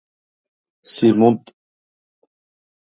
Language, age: Gheg Albanian, 50-59